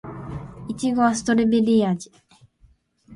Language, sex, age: Japanese, female, 19-29